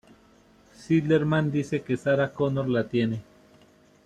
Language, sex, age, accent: Spanish, male, 19-29, Caribe: Cuba, Venezuela, Puerto Rico, República Dominicana, Panamá, Colombia caribeña, México caribeño, Costa del golfo de México